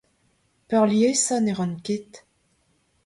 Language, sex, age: Breton, female, 50-59